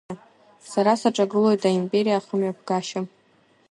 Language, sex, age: Abkhazian, female, under 19